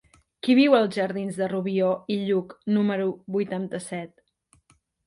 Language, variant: Catalan, Nord-Occidental